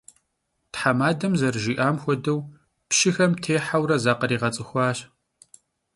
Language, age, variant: Kabardian, 40-49, Адыгэбзэ (Къэбэрдей, Кирил, псоми зэдай)